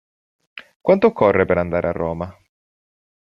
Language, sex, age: Italian, male, 30-39